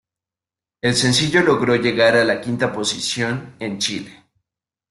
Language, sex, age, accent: Spanish, male, 19-29, México